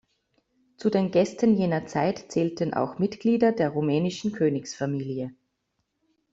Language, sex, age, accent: German, female, 30-39, Österreichisches Deutsch